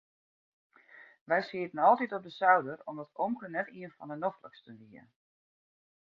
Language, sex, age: Western Frisian, female, 40-49